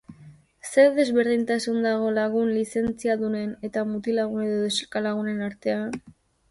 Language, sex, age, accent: Basque, female, 19-29, Mendebalekoa (Araba, Bizkaia, Gipuzkoako mendebaleko herri batzuk)